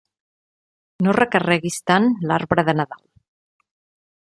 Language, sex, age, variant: Catalan, female, 30-39, Central